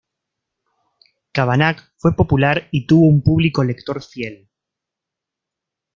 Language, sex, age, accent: Spanish, male, 19-29, Rioplatense: Argentina, Uruguay, este de Bolivia, Paraguay